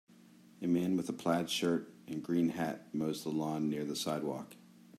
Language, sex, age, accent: English, male, 50-59, United States English